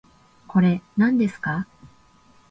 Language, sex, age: Japanese, female, 19-29